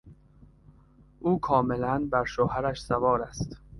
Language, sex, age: Persian, male, 19-29